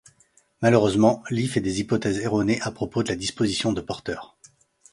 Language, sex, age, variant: French, male, 30-39, Français de métropole